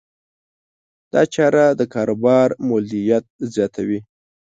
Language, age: Pashto, 19-29